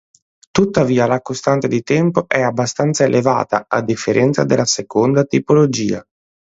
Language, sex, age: Italian, male, 19-29